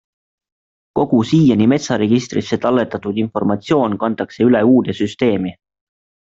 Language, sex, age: Estonian, male, 19-29